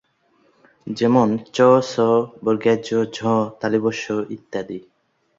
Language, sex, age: Bengali, male, 19-29